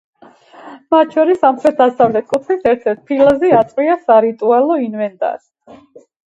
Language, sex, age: Georgian, female, 50-59